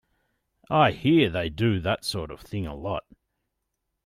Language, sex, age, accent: English, male, 30-39, Australian English